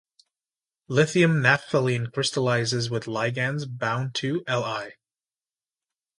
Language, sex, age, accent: English, male, 19-29, Canadian English